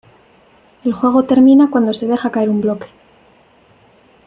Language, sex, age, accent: Spanish, female, 19-29, España: Centro-Sur peninsular (Madrid, Toledo, Castilla-La Mancha)